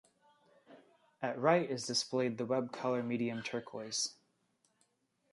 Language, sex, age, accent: English, male, 19-29, United States English